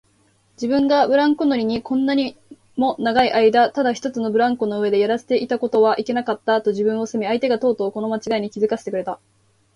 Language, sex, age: Japanese, female, 19-29